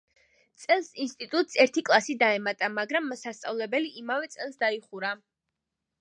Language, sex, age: Georgian, female, 19-29